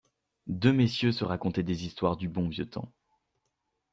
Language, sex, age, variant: French, male, under 19, Français de métropole